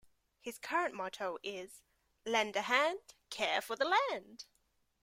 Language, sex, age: English, female, 19-29